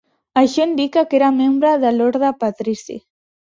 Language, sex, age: Catalan, female, under 19